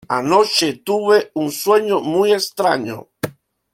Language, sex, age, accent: Spanish, male, 50-59, Caribe: Cuba, Venezuela, Puerto Rico, República Dominicana, Panamá, Colombia caribeña, México caribeño, Costa del golfo de México